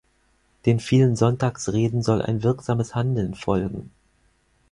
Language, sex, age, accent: German, male, 40-49, Deutschland Deutsch